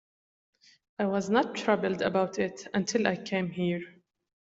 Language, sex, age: English, female, 19-29